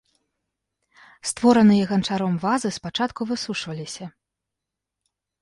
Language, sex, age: Belarusian, female, 19-29